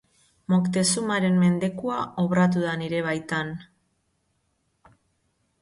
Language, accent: Basque, Mendebalekoa (Araba, Bizkaia, Gipuzkoako mendebaleko herri batzuk)